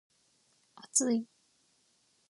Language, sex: Japanese, female